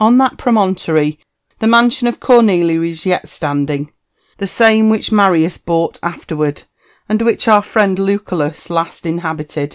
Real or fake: real